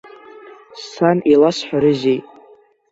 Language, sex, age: Abkhazian, male, under 19